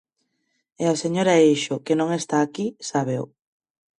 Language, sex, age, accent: Galician, female, 19-29, Normativo (estándar)